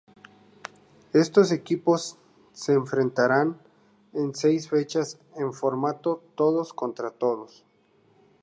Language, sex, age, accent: Spanish, male, 30-39, México